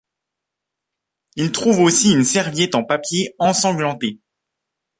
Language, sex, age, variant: French, male, 30-39, Français de métropole